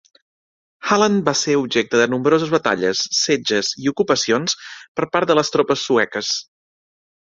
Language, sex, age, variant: Catalan, male, 30-39, Central